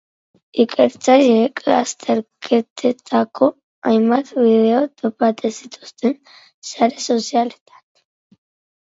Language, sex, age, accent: Basque, female, 50-59, Erdialdekoa edo Nafarra (Gipuzkoa, Nafarroa)